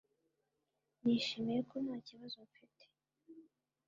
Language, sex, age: Kinyarwanda, female, under 19